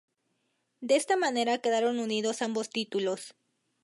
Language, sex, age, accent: Spanish, female, 19-29, México